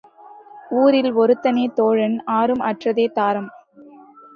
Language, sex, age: Tamil, female, 19-29